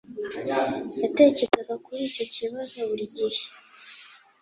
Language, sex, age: Kinyarwanda, female, under 19